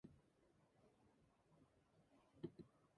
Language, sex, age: English, female, 19-29